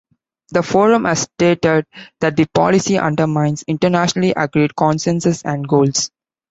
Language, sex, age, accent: English, male, 19-29, India and South Asia (India, Pakistan, Sri Lanka)